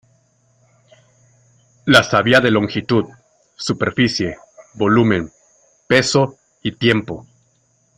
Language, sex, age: Spanish, male, 40-49